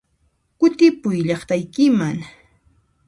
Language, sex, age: Puno Quechua, female, 30-39